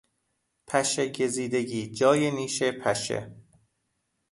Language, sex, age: Persian, male, 30-39